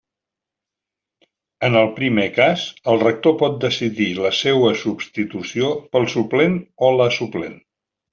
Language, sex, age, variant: Catalan, male, 70-79, Central